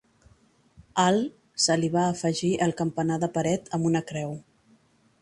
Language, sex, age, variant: Catalan, female, 40-49, Central